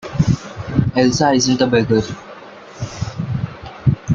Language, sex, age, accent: English, male, 19-29, India and South Asia (India, Pakistan, Sri Lanka)